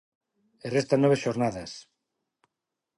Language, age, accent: Galician, 40-49, Neofalante